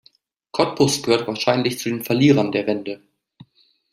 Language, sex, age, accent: German, male, 19-29, Deutschland Deutsch